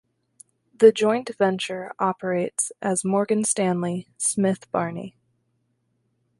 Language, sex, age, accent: English, female, 19-29, United States English